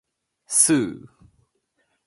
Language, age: Japanese, 19-29